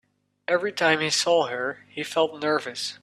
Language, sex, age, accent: English, male, 19-29, United States English